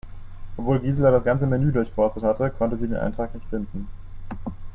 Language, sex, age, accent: German, male, 19-29, Deutschland Deutsch